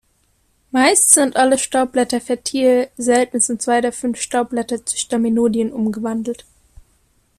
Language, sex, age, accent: German, female, 19-29, Deutschland Deutsch